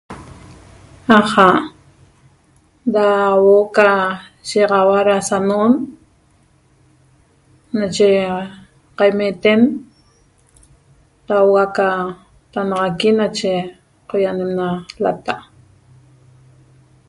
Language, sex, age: Toba, female, 40-49